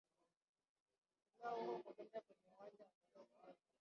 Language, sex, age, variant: Swahili, female, 19-29, Kiswahili cha Bara ya Kenya